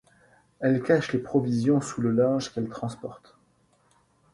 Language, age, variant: French, 40-49, Français de métropole